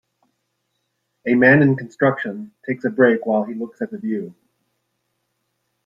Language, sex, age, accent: English, male, 40-49, United States English